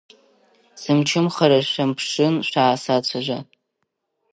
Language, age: Abkhazian, under 19